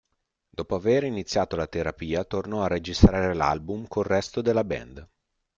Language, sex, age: Italian, male, 40-49